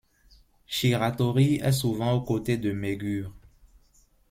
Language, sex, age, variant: French, male, 19-29, Français d'Afrique subsaharienne et des îles africaines